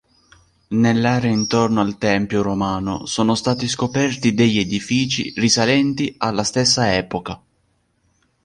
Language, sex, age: Italian, male, 19-29